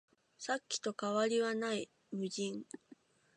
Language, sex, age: Japanese, female, 19-29